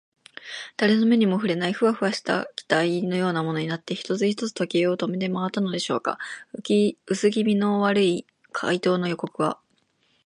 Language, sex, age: Japanese, female, 19-29